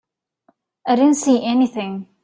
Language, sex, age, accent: English, female, 19-29, United States English